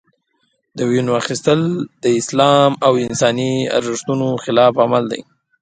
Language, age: Pashto, 19-29